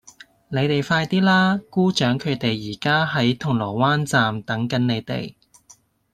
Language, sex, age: Cantonese, female, 30-39